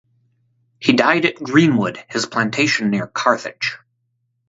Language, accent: English, United States English; Midwestern